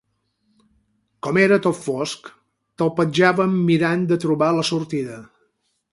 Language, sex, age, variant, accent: Catalan, male, 50-59, Balear, menorquí